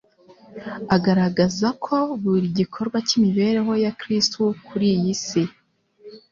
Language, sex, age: Kinyarwanda, female, 19-29